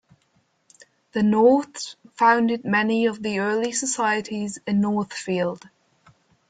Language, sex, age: English, female, 19-29